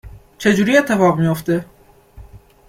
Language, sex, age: Persian, male, under 19